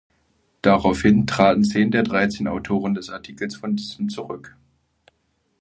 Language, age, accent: German, 19-29, Deutschland Deutsch